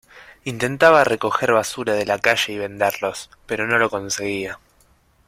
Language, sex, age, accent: Spanish, male, 19-29, Rioplatense: Argentina, Uruguay, este de Bolivia, Paraguay